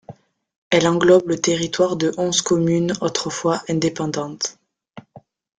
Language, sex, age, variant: French, female, under 19, Français de métropole